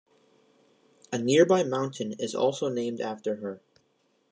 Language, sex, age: English, male, under 19